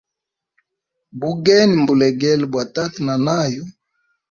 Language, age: Hemba, 19-29